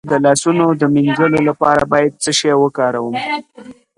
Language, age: Pashto, 30-39